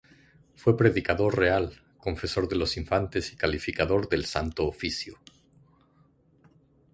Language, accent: Spanish, México